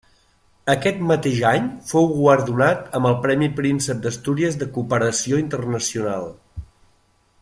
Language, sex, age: Catalan, male, 60-69